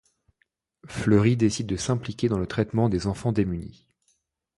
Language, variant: French, Français de métropole